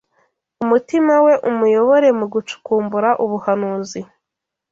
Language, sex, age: Kinyarwanda, female, 19-29